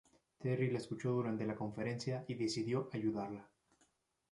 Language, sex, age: Spanish, male, 19-29